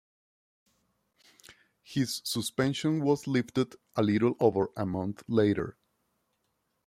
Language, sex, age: English, male, 40-49